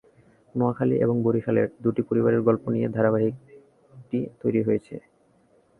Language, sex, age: Bengali, male, 19-29